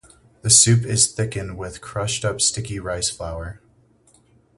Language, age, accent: English, 30-39, United States English